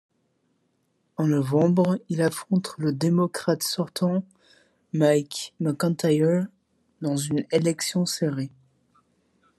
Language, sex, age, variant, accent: French, male, 19-29, Français d'Europe, Français de Suisse